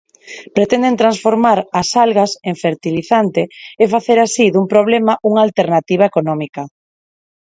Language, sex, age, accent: Galician, female, 40-49, Neofalante